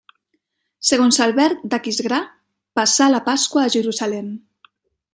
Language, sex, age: Catalan, female, 30-39